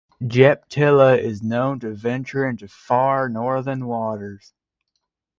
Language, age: English, under 19